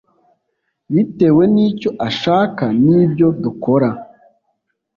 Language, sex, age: Kinyarwanda, male, 40-49